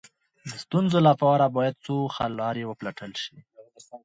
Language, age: Pashto, 19-29